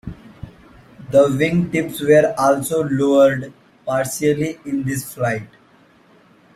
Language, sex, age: English, male, 19-29